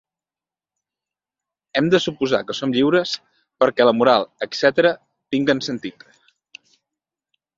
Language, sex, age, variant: Catalan, male, 30-39, Central